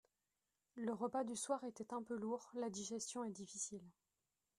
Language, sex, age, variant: French, female, 30-39, Français de métropole